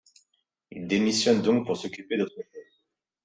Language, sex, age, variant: French, male, 30-39, Français de métropole